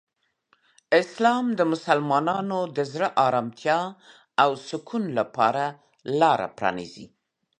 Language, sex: Pashto, female